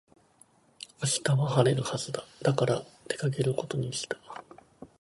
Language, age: Japanese, 19-29